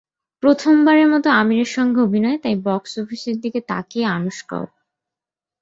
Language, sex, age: Bengali, female, 19-29